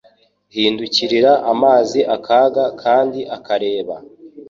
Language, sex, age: Kinyarwanda, male, 19-29